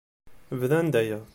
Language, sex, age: Kabyle, male, 30-39